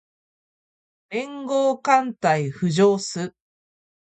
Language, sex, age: Japanese, female, 40-49